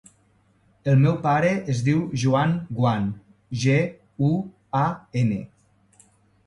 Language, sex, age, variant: Catalan, male, 30-39, Nord-Occidental